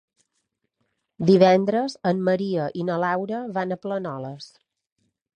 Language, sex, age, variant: Catalan, female, 40-49, Balear